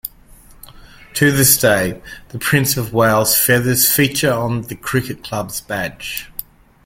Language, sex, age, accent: English, male, 50-59, Australian English